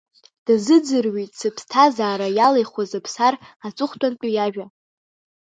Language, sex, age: Abkhazian, female, under 19